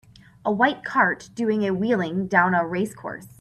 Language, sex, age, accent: English, female, 30-39, United States English